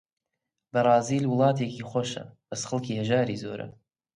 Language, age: Central Kurdish, 19-29